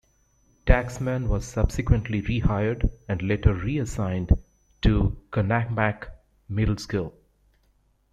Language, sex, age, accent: English, male, 40-49, United States English